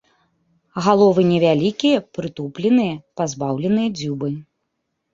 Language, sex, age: Belarusian, female, 40-49